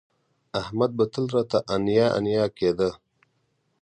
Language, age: Pashto, 19-29